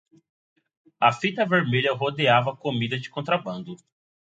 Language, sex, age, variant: Portuguese, male, 19-29, Portuguese (Brasil)